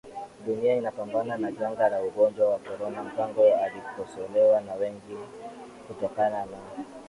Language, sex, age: Swahili, male, 19-29